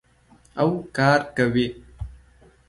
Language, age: Pashto, 19-29